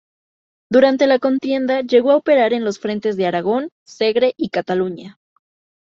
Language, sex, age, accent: Spanish, female, 19-29, México